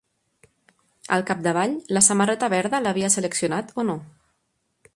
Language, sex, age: Catalan, female, 30-39